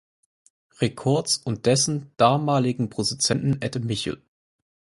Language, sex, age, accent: German, male, 19-29, Deutschland Deutsch